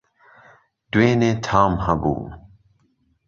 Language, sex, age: Central Kurdish, male, 40-49